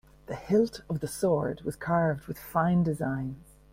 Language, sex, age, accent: English, female, 50-59, Irish English